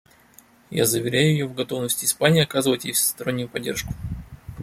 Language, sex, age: Russian, male, 30-39